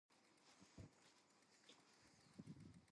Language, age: English, 19-29